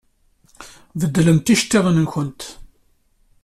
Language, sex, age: Kabyle, male, 40-49